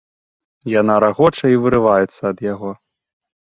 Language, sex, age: Belarusian, male, 19-29